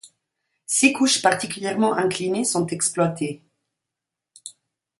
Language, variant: French, Français de métropole